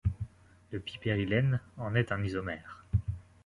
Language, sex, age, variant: French, male, 19-29, Français de métropole